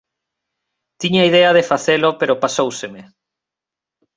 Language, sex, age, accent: Galician, male, 30-39, Normativo (estándar)